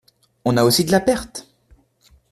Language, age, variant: French, 19-29, Français de métropole